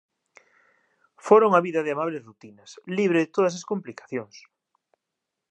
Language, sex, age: Galician, male, 30-39